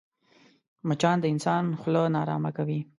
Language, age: Pashto, 19-29